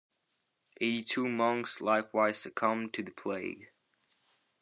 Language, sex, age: English, male, under 19